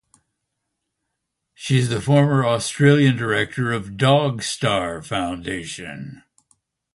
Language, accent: English, United States English